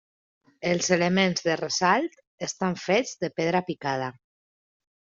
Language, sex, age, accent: Catalan, female, 30-39, valencià